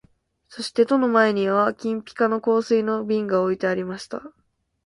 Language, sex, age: Japanese, female, 19-29